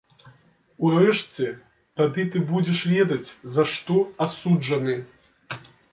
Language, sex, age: Belarusian, male, 30-39